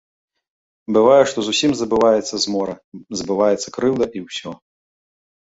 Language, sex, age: Belarusian, male, 40-49